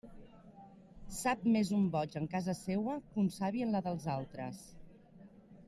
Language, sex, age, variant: Catalan, female, 50-59, Central